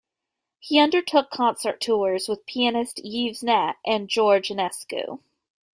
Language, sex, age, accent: English, female, 19-29, United States English